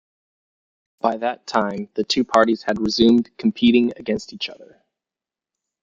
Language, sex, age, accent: English, male, 19-29, United States English